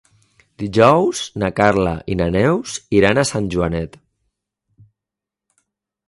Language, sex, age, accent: Catalan, male, 40-49, valencià